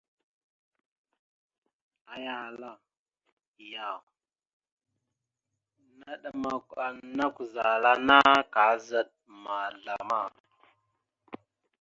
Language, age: Mada (Cameroon), 19-29